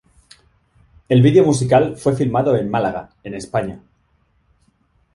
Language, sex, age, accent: Spanish, male, 30-39, España: Norte peninsular (Asturias, Castilla y León, Cantabria, País Vasco, Navarra, Aragón, La Rioja, Guadalajara, Cuenca)